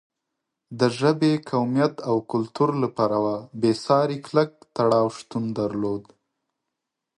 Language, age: Pashto, 30-39